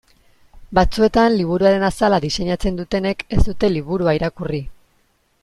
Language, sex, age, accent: Basque, female, 19-29, Mendebalekoa (Araba, Bizkaia, Gipuzkoako mendebaleko herri batzuk)